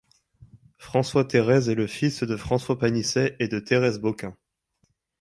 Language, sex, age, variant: French, male, 19-29, Français de métropole